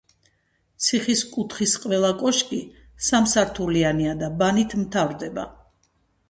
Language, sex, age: Georgian, female, 60-69